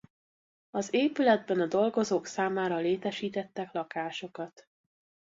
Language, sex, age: Hungarian, female, 19-29